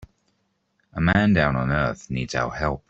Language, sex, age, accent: English, male, 30-39, England English